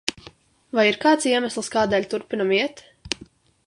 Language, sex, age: Latvian, female, 19-29